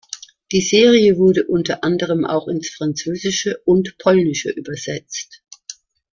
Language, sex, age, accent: German, female, 60-69, Deutschland Deutsch